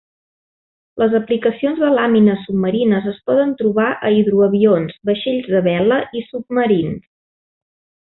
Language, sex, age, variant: Catalan, female, 40-49, Central